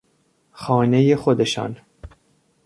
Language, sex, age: Persian, male, 30-39